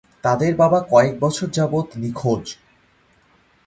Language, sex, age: Bengali, male, 19-29